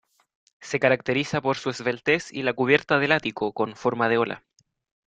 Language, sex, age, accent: Spanish, male, under 19, Chileno: Chile, Cuyo